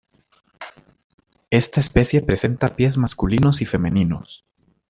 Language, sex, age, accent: Spanish, male, under 19, América central